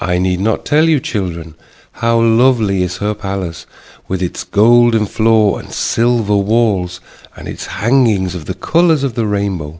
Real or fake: real